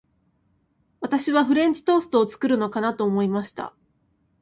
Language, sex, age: Japanese, female, 19-29